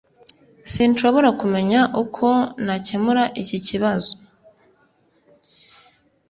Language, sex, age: Kinyarwanda, female, 19-29